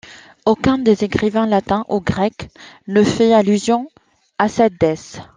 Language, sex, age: French, female, 30-39